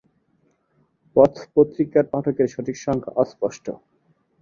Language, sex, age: Bengali, male, 19-29